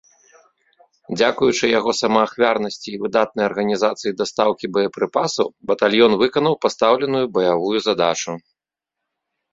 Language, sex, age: Belarusian, male, 30-39